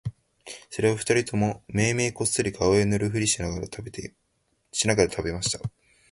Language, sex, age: Japanese, male, under 19